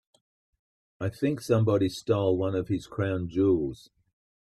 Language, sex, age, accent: English, male, 60-69, Australian English